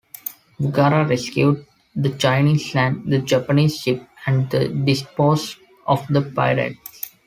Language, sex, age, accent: English, male, 19-29, India and South Asia (India, Pakistan, Sri Lanka)